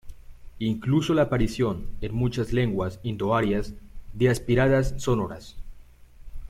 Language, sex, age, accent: Spanish, male, 19-29, México